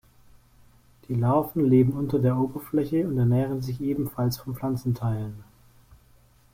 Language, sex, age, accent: German, male, 19-29, Deutschland Deutsch